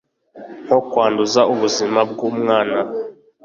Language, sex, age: Kinyarwanda, male, 19-29